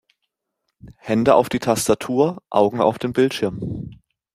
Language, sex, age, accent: German, male, 19-29, Deutschland Deutsch